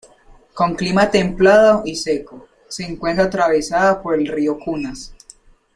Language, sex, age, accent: Spanish, male, under 19, Andino-Pacífico: Colombia, Perú, Ecuador, oeste de Bolivia y Venezuela andina